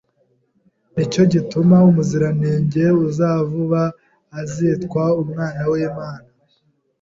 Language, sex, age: Kinyarwanda, male, 19-29